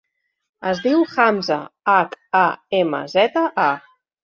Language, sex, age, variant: Catalan, female, 40-49, Central